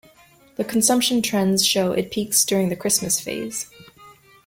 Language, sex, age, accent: English, female, 30-39, United States English